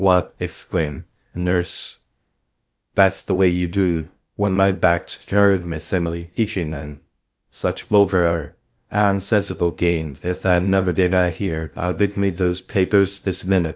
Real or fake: fake